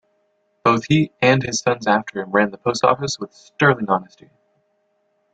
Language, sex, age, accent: English, male, under 19, United States English